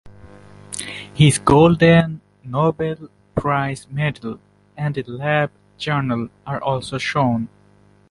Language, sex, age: English, male, 19-29